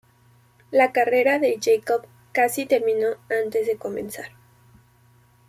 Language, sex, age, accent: Spanish, female, 19-29, México